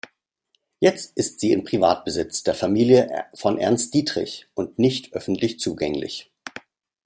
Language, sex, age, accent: German, male, 50-59, Deutschland Deutsch